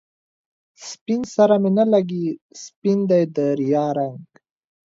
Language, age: Pashto, under 19